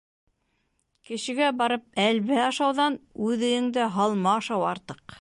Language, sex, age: Bashkir, female, 50-59